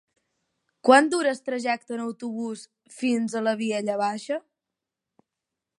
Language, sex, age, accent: Catalan, female, 19-29, balear; valencià; menorquí